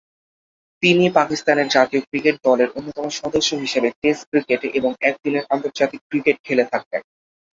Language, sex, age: Bengali, male, under 19